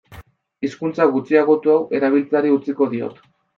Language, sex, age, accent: Basque, male, 19-29, Mendebalekoa (Araba, Bizkaia, Gipuzkoako mendebaleko herri batzuk)